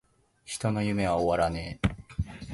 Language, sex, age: Japanese, male, 19-29